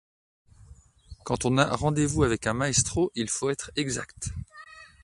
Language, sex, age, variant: French, male, 30-39, Français de métropole